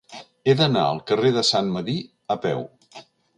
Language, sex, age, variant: Catalan, male, 60-69, Central